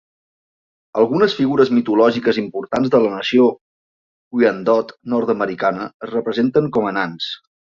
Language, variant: Catalan, Central